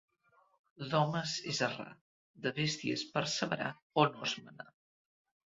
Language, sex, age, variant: Catalan, male, under 19, Central